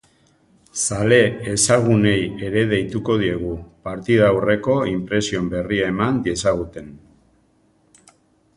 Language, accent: Basque, Erdialdekoa edo Nafarra (Gipuzkoa, Nafarroa)